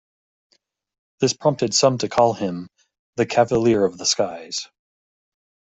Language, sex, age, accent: English, male, 30-39, United States English